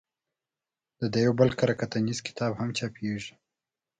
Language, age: Pashto, 30-39